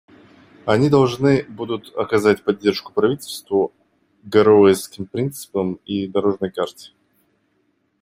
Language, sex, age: Russian, male, 19-29